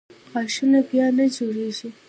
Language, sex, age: Pashto, female, 19-29